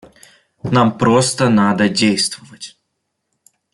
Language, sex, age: Russian, male, 19-29